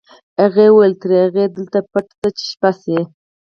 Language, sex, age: Pashto, female, 19-29